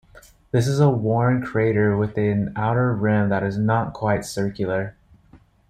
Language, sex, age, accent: English, male, 19-29, United States English